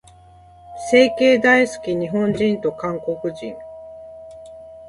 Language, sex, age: Japanese, female, 40-49